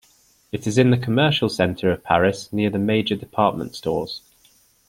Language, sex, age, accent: English, male, 19-29, England English